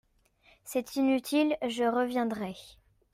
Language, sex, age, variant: French, male, 40-49, Français de métropole